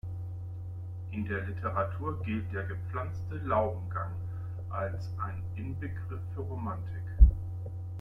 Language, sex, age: German, male, 50-59